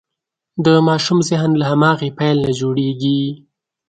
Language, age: Pashto, 19-29